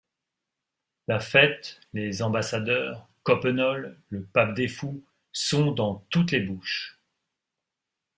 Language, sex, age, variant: French, male, 50-59, Français de métropole